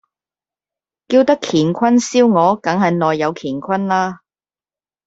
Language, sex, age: Cantonese, female, 40-49